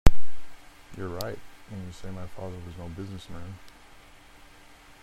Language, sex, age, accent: English, male, 40-49, United States English